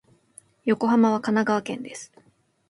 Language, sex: Japanese, female